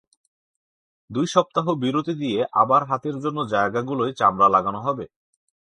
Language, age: Bengali, 30-39